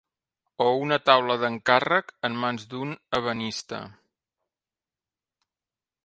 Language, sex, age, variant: Catalan, male, 40-49, Central